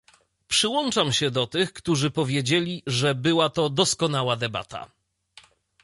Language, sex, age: Polish, male, 30-39